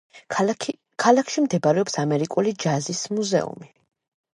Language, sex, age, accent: Georgian, female, 19-29, ჩვეულებრივი